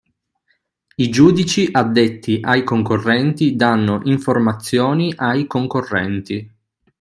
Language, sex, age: Italian, male, 19-29